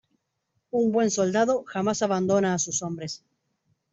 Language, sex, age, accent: Spanish, female, 40-49, Rioplatense: Argentina, Uruguay, este de Bolivia, Paraguay